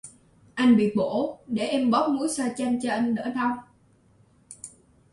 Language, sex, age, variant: Vietnamese, female, 19-29, Sài Gòn